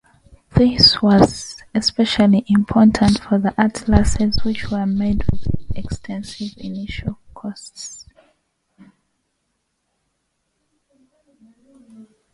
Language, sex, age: English, female, 19-29